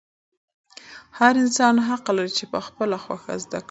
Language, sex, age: Pashto, female, 19-29